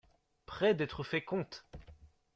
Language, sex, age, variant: French, male, 19-29, Français de métropole